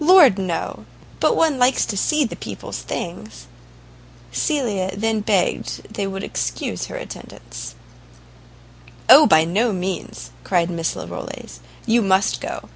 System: none